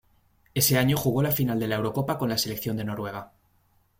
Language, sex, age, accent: Spanish, male, 19-29, España: Norte peninsular (Asturias, Castilla y León, Cantabria, País Vasco, Navarra, Aragón, La Rioja, Guadalajara, Cuenca)